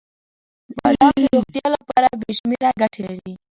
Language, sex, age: Pashto, female, under 19